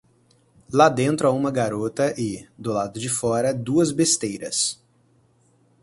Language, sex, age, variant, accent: Portuguese, male, 19-29, Portuguese (Brasil), Paulista